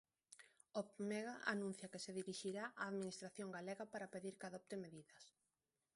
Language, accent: Galician, Neofalante